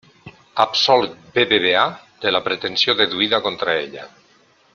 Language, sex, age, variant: Catalan, male, 60-69, Nord-Occidental